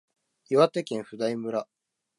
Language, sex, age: Japanese, male, 19-29